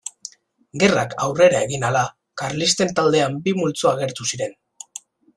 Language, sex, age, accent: Basque, male, under 19, Erdialdekoa edo Nafarra (Gipuzkoa, Nafarroa)